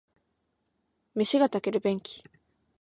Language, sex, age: Japanese, female, 19-29